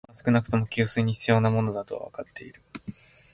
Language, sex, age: Japanese, male, 19-29